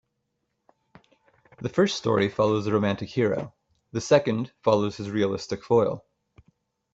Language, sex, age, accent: English, male, 19-29, United States English